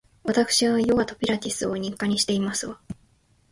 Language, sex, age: Japanese, female, 19-29